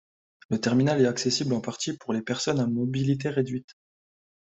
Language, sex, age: French, male, 30-39